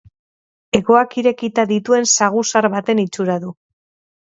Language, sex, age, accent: Basque, female, 40-49, Mendebalekoa (Araba, Bizkaia, Gipuzkoako mendebaleko herri batzuk)